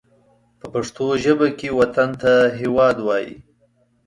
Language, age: Pashto, 30-39